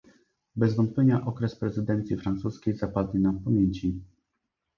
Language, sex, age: Polish, male, 30-39